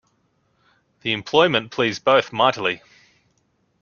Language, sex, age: English, male, 19-29